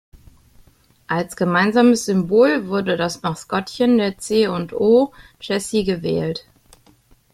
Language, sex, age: German, female, 30-39